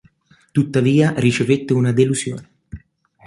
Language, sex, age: Italian, male, 19-29